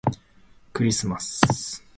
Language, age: Japanese, 19-29